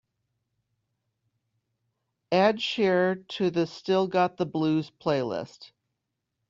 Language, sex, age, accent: English, male, 19-29, United States English